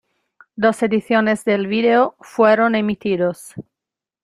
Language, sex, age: Spanish, female, 40-49